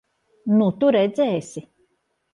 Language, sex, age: Latvian, female, 60-69